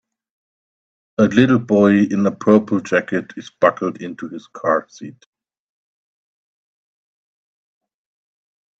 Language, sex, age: English, male, 40-49